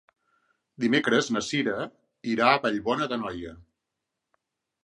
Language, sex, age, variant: Catalan, male, 40-49, Central